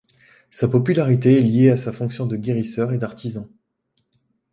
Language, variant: French, Français de métropole